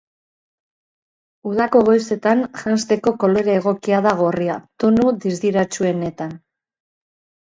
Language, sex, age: Basque, female, 50-59